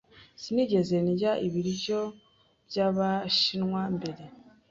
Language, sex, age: Kinyarwanda, female, 19-29